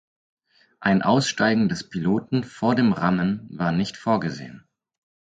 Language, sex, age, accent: German, male, 19-29, Deutschland Deutsch; Hochdeutsch